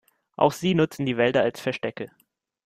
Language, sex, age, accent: German, male, 19-29, Deutschland Deutsch